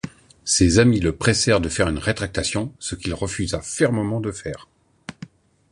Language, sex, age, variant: French, male, 40-49, Français de métropole